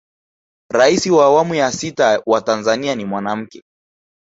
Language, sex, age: Swahili, male, 19-29